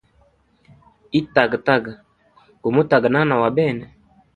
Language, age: Hemba, 19-29